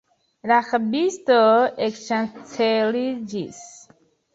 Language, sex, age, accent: Esperanto, female, 30-39, Internacia